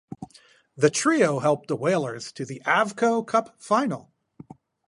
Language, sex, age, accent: English, male, 40-49, United States English